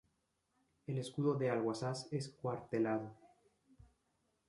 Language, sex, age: Spanish, male, 19-29